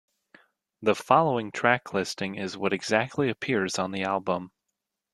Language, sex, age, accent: English, male, 19-29, United States English